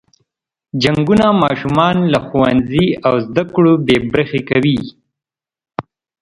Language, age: Pashto, 30-39